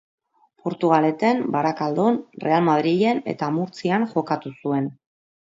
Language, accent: Basque, Mendebalekoa (Araba, Bizkaia, Gipuzkoako mendebaleko herri batzuk)